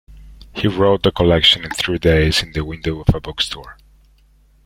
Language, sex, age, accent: English, male, 40-49, United States English